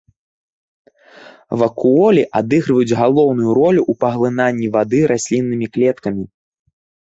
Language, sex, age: Belarusian, male, 19-29